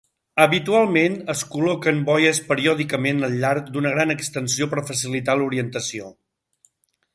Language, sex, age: Catalan, male, 60-69